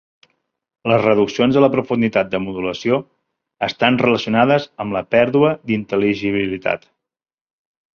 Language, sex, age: Catalan, male, 40-49